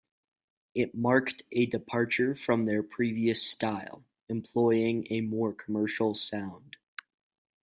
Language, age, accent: English, under 19, United States English